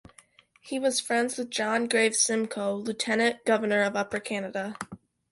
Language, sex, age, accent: English, female, under 19, United States English